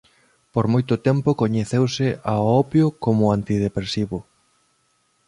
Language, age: Galician, 30-39